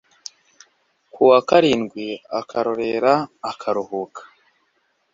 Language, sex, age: Kinyarwanda, male, 40-49